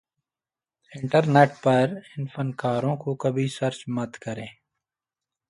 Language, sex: Urdu, male